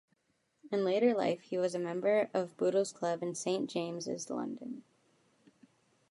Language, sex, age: English, female, under 19